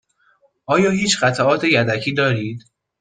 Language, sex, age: Persian, male, 19-29